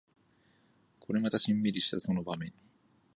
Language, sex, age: Japanese, male, 19-29